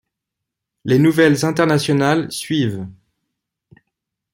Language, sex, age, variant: French, male, 40-49, Français de métropole